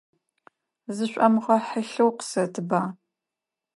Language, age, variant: Adyghe, 40-49, Адыгабзэ (Кирил, пстэумэ зэдыряе)